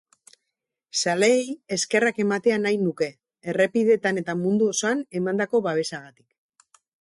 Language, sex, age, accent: Basque, female, 40-49, Mendebalekoa (Araba, Bizkaia, Gipuzkoako mendebaleko herri batzuk)